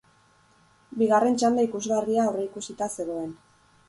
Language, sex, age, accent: Basque, female, 19-29, Mendebalekoa (Araba, Bizkaia, Gipuzkoako mendebaleko herri batzuk)